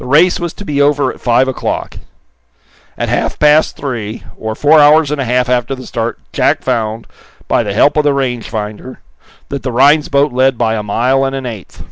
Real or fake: real